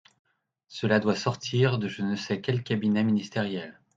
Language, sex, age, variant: French, male, 40-49, Français de métropole